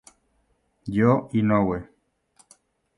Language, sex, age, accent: Spanish, male, 30-39, España: Norte peninsular (Asturias, Castilla y León, Cantabria, País Vasco, Navarra, Aragón, La Rioja, Guadalajara, Cuenca)